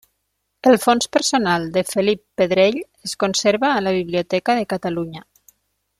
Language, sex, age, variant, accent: Catalan, female, 40-49, Nord-Occidental, Tortosí